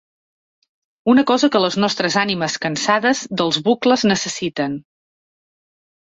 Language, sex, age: Catalan, female, 40-49